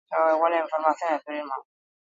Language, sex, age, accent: Basque, female, 40-49, Mendebalekoa (Araba, Bizkaia, Gipuzkoako mendebaleko herri batzuk)